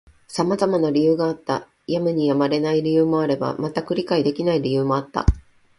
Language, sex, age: Japanese, female, 40-49